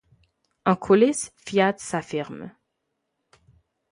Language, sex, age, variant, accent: French, female, 19-29, Français d'Amérique du Nord, Français du Canada